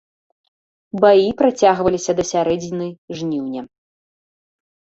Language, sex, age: Belarusian, female, 19-29